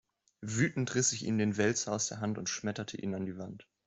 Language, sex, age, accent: German, male, 19-29, Deutschland Deutsch